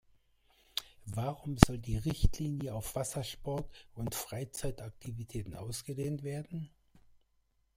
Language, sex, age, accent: German, male, 60-69, Deutschland Deutsch